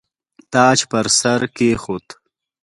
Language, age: Pashto, 30-39